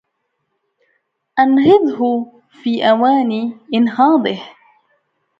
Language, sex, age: Arabic, female, 19-29